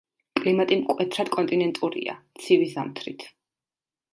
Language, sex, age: Georgian, female, 30-39